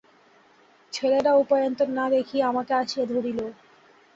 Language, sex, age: Bengali, female, 19-29